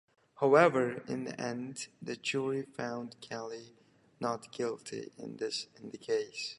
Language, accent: English, United States English